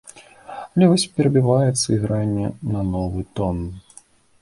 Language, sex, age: Belarusian, male, 19-29